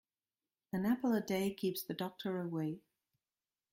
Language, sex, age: English, female, 40-49